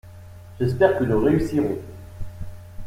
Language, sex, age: French, male, 50-59